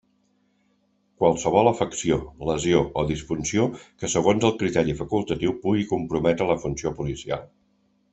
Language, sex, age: Catalan, male, 50-59